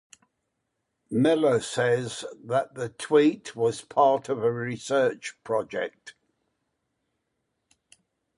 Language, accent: English, England English